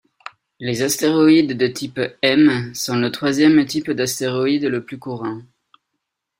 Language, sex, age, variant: French, male, 30-39, Français de métropole